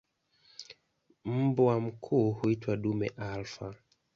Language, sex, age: Swahili, male, 19-29